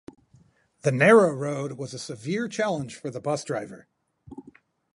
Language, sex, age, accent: English, male, 40-49, United States English